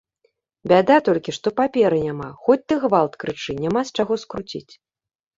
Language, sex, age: Belarusian, female, 30-39